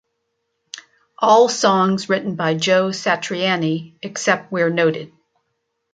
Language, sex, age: English, female, 60-69